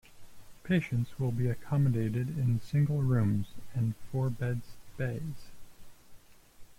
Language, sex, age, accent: English, male, 30-39, United States English